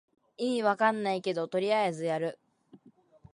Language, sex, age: Japanese, female, 19-29